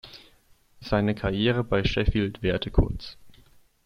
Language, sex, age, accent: German, male, 19-29, Deutschland Deutsch